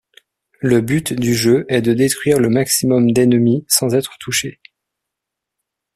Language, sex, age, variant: French, male, 30-39, Français de métropole